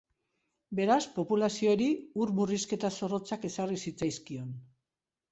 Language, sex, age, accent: Basque, female, 70-79, Mendebalekoa (Araba, Bizkaia, Gipuzkoako mendebaleko herri batzuk)